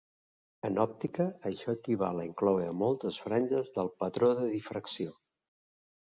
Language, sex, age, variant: Catalan, male, 50-59, Central